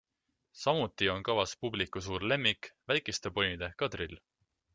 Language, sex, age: Estonian, male, 19-29